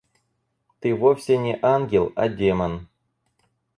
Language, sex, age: Russian, male, 19-29